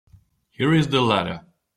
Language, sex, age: English, male, 30-39